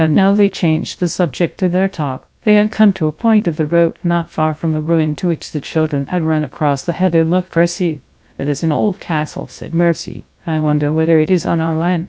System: TTS, GlowTTS